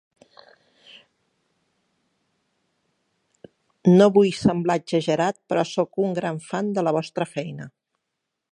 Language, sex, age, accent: Catalan, female, 50-59, central; septentrional